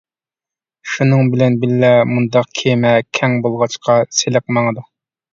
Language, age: Uyghur, 19-29